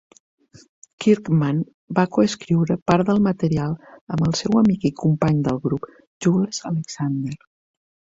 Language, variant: Catalan, Septentrional